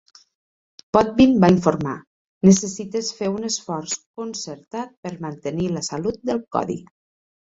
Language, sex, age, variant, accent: Catalan, female, 40-49, Nord-Occidental, Tortosí